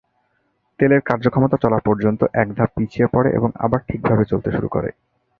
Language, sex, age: Bengali, male, 19-29